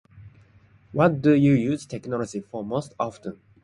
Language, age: English, 19-29